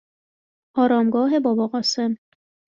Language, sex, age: Persian, female, 30-39